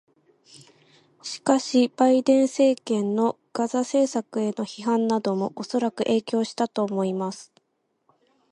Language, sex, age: Japanese, female, 19-29